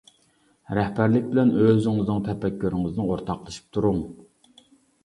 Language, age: Uyghur, 40-49